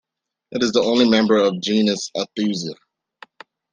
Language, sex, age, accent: English, male, 19-29, United States English